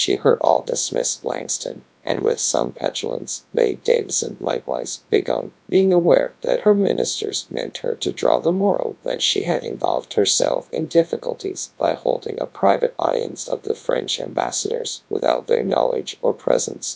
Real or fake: fake